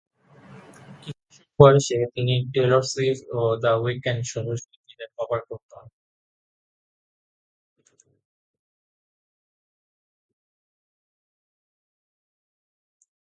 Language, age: Bengali, 19-29